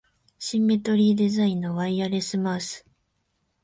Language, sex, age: Japanese, female, 19-29